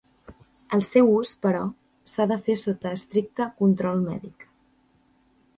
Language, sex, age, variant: Catalan, female, 19-29, Central